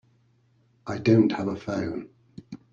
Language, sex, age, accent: English, male, 50-59, England English